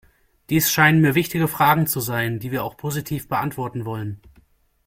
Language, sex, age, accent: German, male, 19-29, Deutschland Deutsch